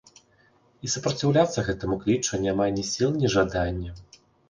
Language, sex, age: Belarusian, male, 30-39